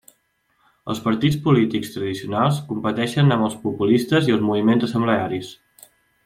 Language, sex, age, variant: Catalan, male, 19-29, Central